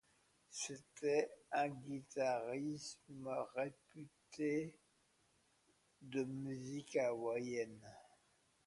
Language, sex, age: French, male, 60-69